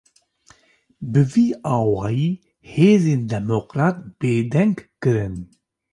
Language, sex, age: Kurdish, male, 40-49